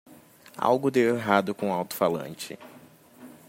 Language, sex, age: Portuguese, male, 19-29